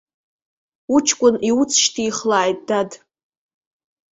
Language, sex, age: Abkhazian, female, 19-29